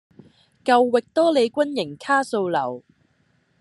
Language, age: Cantonese, 19-29